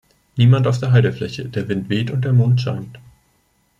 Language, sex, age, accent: German, male, 19-29, Deutschland Deutsch